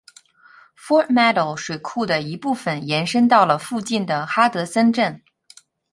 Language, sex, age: Chinese, female, 40-49